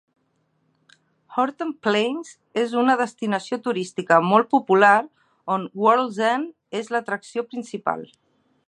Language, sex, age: Catalan, female, 30-39